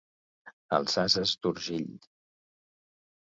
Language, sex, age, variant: Catalan, male, 60-69, Central